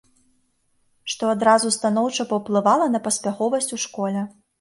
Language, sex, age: Belarusian, female, 19-29